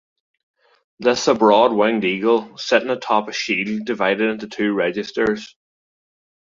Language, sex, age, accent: English, male, under 19, Irish English